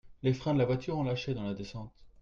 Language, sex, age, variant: French, male, 30-39, Français de métropole